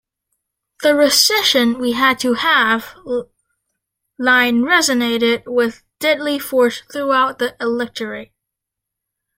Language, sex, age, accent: English, male, under 19, United States English